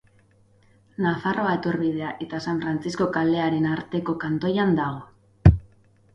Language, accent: Basque, Mendebalekoa (Araba, Bizkaia, Gipuzkoako mendebaleko herri batzuk)